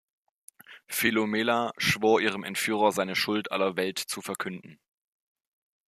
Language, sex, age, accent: German, male, 19-29, Deutschland Deutsch